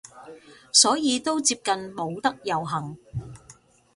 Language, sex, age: Cantonese, female, 50-59